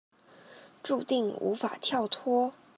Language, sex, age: Chinese, female, 19-29